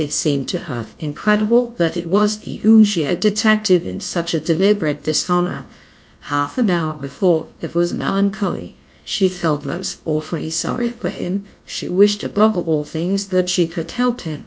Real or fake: fake